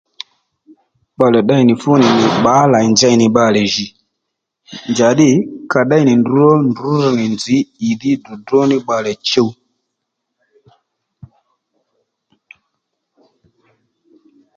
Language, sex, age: Lendu, male, 30-39